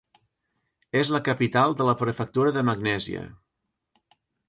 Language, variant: Catalan, Central